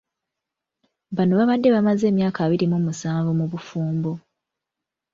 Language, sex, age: Ganda, female, 19-29